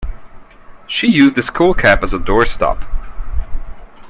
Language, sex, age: English, male, 30-39